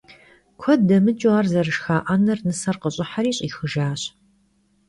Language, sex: Kabardian, female